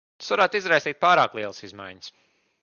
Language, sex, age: Latvian, male, 30-39